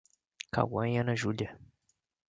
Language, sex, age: Portuguese, male, 19-29